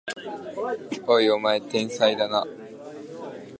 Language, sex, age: Japanese, male, under 19